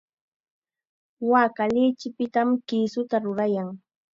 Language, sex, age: Chiquián Ancash Quechua, female, 19-29